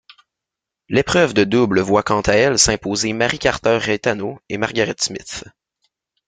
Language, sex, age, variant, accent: French, male, 19-29, Français d'Amérique du Nord, Français du Canada